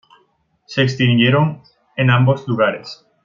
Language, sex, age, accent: Spanish, male, under 19, España: Sur peninsular (Andalucia, Extremadura, Murcia)